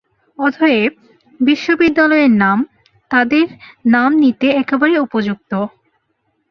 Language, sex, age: Bengali, female, 19-29